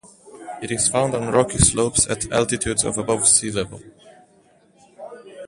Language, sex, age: English, male, 19-29